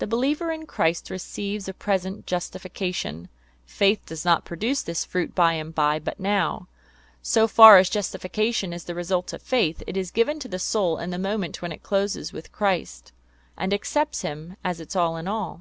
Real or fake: real